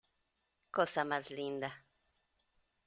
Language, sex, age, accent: Spanish, female, 40-49, México